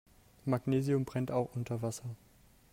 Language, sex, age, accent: German, male, 19-29, Deutschland Deutsch